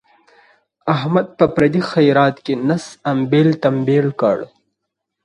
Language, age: Pashto, 19-29